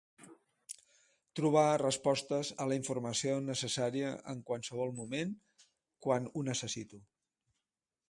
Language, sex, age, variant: Catalan, male, 60-69, Central